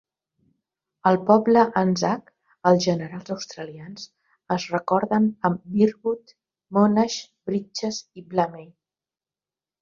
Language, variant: Catalan, Central